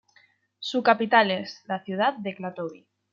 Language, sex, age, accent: Spanish, female, 19-29, España: Centro-Sur peninsular (Madrid, Toledo, Castilla-La Mancha)